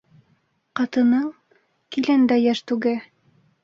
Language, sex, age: Bashkir, female, under 19